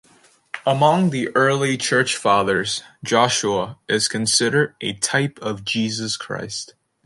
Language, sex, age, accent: English, male, 19-29, United States English